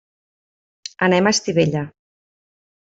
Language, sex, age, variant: Catalan, female, 30-39, Central